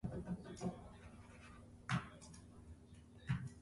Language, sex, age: English, male, 19-29